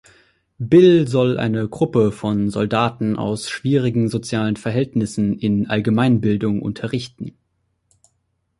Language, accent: German, Deutschland Deutsch